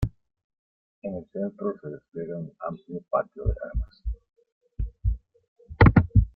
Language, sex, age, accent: Spanish, male, 50-59, América central